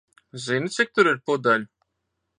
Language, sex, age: Latvian, male, 30-39